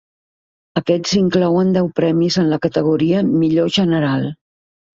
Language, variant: Catalan, Central